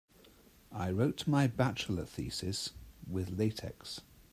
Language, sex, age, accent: English, male, 50-59, England English